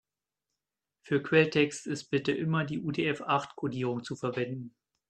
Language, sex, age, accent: German, male, 50-59, Deutschland Deutsch